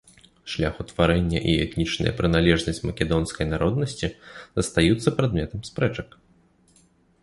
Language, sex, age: Belarusian, male, 19-29